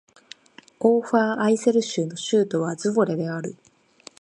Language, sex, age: Japanese, female, 19-29